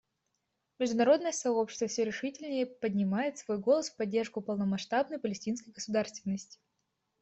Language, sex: Russian, female